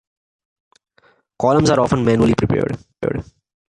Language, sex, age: English, male, 30-39